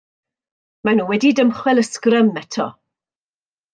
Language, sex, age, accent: Welsh, female, 50-59, Y Deyrnas Unedig Cymraeg